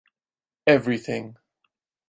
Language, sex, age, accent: English, male, 19-29, England English; German English